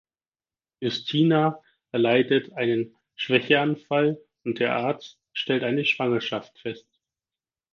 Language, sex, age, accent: German, male, 19-29, Deutschland Deutsch